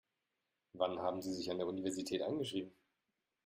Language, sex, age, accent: German, male, 30-39, Deutschland Deutsch